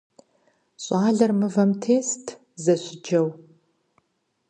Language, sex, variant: Kabardian, female, Адыгэбзэ (Къэбэрдей, Кирил, псоми зэдай)